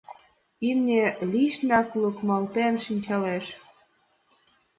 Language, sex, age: Mari, female, 19-29